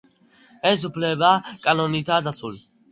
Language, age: Georgian, 19-29